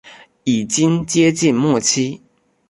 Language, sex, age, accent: Chinese, male, 19-29, 出生地：福建省